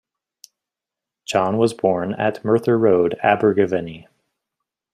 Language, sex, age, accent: English, male, 30-39, United States English